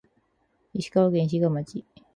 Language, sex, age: Japanese, female, 30-39